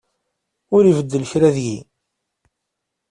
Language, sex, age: Kabyle, male, 30-39